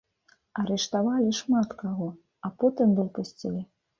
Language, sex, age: Belarusian, female, 30-39